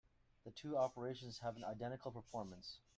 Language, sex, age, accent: English, male, 30-39, United States English